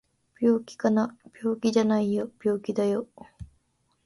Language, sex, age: Japanese, female, 19-29